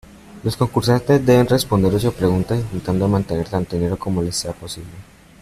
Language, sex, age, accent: Spanish, male, under 19, Andino-Pacífico: Colombia, Perú, Ecuador, oeste de Bolivia y Venezuela andina